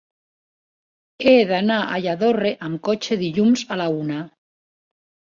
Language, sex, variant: Catalan, female, Nord-Occidental